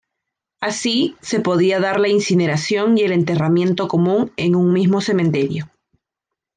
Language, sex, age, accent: Spanish, female, 19-29, Andino-Pacífico: Colombia, Perú, Ecuador, oeste de Bolivia y Venezuela andina